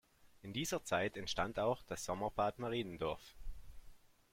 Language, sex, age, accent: German, male, 30-39, Österreichisches Deutsch